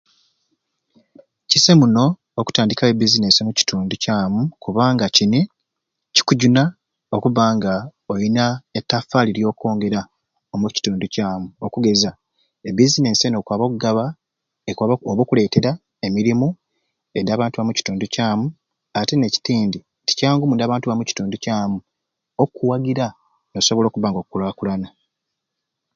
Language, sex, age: Ruuli, male, 30-39